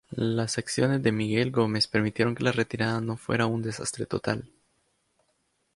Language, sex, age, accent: Spanish, male, 19-29, América central